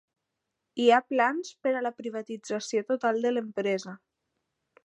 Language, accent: Catalan, valencià